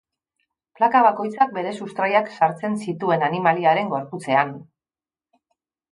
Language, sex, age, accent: Basque, female, 50-59, Mendebalekoa (Araba, Bizkaia, Gipuzkoako mendebaleko herri batzuk)